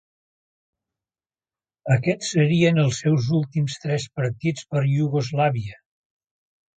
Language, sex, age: Catalan, male, 70-79